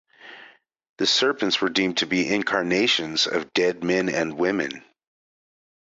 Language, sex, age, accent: English, male, 40-49, United States English